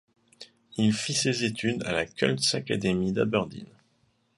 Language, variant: French, Français de métropole